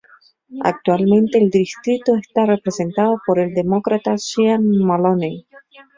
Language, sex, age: Spanish, female, 40-49